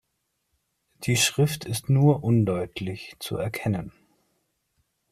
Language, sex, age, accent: German, male, 30-39, Deutschland Deutsch